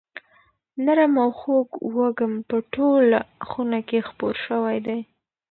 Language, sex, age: Pashto, female, under 19